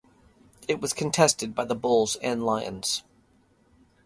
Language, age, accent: English, 50-59, United States English